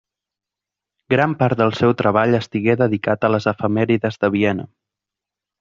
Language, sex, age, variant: Catalan, male, under 19, Central